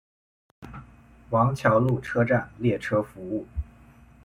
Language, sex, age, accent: Chinese, male, 19-29, 出生地：河北省